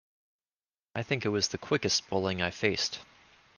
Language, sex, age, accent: English, male, 30-39, United States English